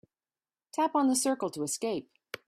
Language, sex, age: English, female, 40-49